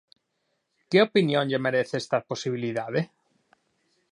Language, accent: Galician, Normativo (estándar)